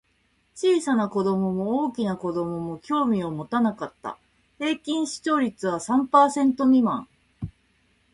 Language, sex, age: Japanese, female, 30-39